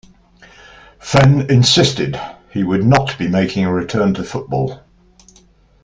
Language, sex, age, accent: English, male, 60-69, England English